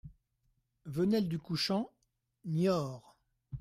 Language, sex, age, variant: French, male, 40-49, Français de métropole